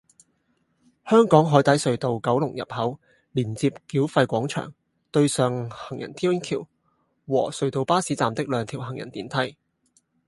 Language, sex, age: Cantonese, male, 19-29